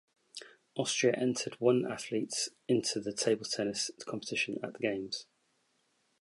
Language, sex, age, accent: English, male, 40-49, England English